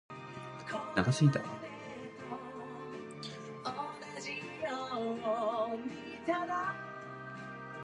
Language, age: English, under 19